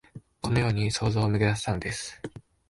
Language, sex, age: Japanese, male, under 19